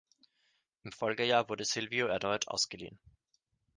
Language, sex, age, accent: German, male, 19-29, Österreichisches Deutsch